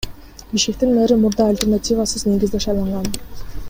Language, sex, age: Kyrgyz, female, 19-29